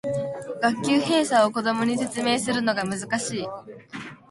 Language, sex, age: Japanese, female, 19-29